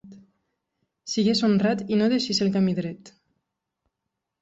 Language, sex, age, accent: Catalan, female, 19-29, aprenent (recent, des d'altres llengües)